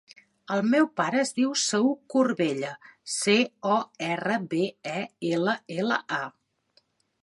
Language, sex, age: Catalan, female, 40-49